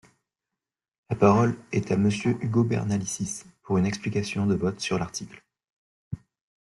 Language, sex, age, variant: French, male, 19-29, Français de métropole